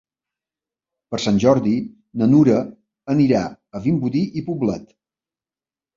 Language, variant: Catalan, Balear